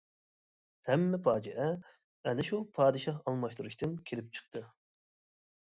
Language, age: Uyghur, 19-29